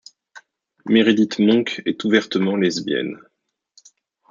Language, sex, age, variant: French, male, 30-39, Français de métropole